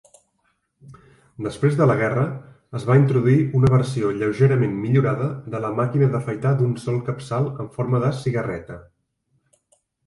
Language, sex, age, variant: Catalan, male, 40-49, Central